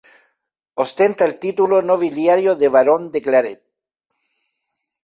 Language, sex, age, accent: Spanish, male, 50-59, Chileno: Chile, Cuyo